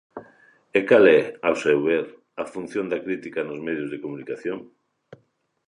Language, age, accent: Galician, 60-69, Normativo (estándar)